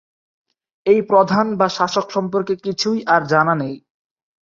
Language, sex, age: Bengali, male, 19-29